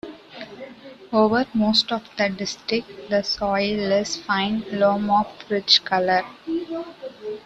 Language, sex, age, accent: English, female, 19-29, United States English